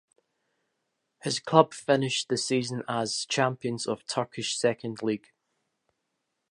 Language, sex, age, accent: English, male, 30-39, Scottish English